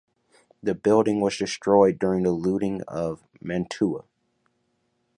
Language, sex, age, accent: English, male, under 19, United States English